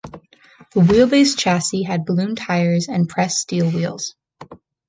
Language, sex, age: English, female, 19-29